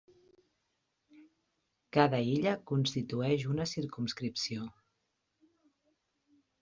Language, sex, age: Catalan, female, 30-39